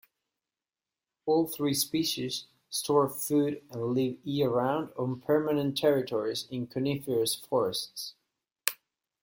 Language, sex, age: English, male, 30-39